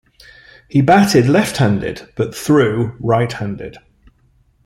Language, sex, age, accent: English, male, 50-59, England English